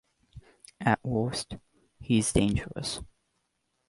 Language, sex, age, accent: English, male, under 19, United States English